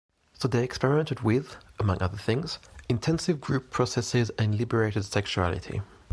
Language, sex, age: English, male, 19-29